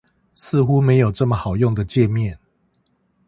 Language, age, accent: Chinese, 50-59, 出生地：臺北市